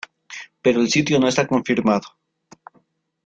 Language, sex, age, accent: Spanish, male, 19-29, Andino-Pacífico: Colombia, Perú, Ecuador, oeste de Bolivia y Venezuela andina